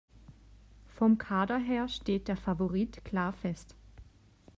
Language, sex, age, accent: German, male, 30-39, Deutschland Deutsch